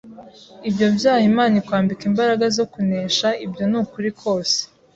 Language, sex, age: Kinyarwanda, female, 19-29